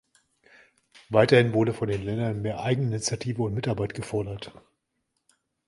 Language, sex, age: German, male, 40-49